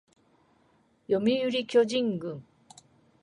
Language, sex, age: Japanese, female, 50-59